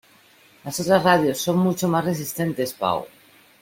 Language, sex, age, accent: Spanish, female, 40-49, España: Norte peninsular (Asturias, Castilla y León, Cantabria, País Vasco, Navarra, Aragón, La Rioja, Guadalajara, Cuenca)